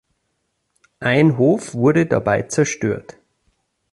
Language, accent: German, Deutschland Deutsch